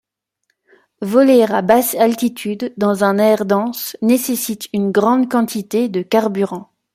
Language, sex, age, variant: French, female, 19-29, Français de métropole